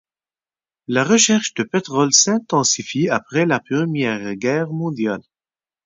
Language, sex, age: French, male, 19-29